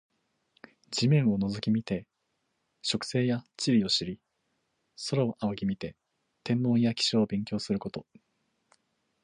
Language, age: Japanese, 19-29